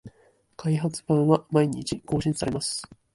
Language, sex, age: Japanese, male, under 19